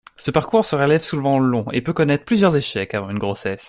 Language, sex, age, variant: French, male, 19-29, Français de métropole